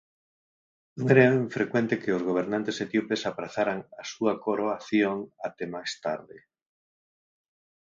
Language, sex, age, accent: Galician, male, 40-49, Central (gheada); Normativo (estándar)